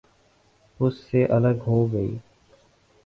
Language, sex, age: Urdu, male, 19-29